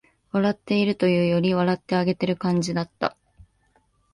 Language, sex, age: Japanese, female, 19-29